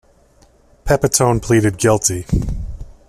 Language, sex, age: English, male, 30-39